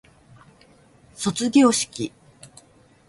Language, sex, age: Japanese, female, 60-69